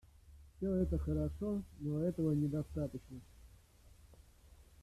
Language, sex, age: Russian, male, 40-49